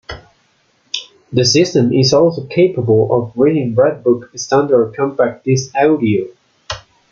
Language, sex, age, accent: English, male, 19-29, United States English